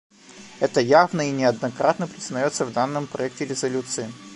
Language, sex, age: Russian, male, 19-29